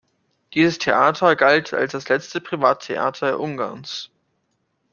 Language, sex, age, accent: German, male, under 19, Deutschland Deutsch